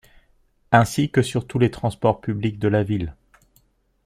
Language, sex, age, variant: French, male, 40-49, Français de métropole